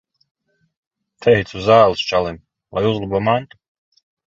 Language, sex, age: Latvian, male, 30-39